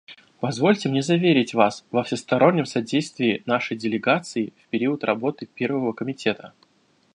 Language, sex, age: Russian, male, 19-29